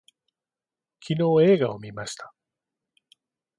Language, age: Japanese, 50-59